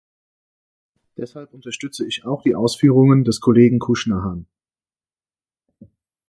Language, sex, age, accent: German, male, 30-39, Deutschland Deutsch